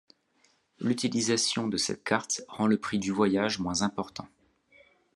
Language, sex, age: French, male, 30-39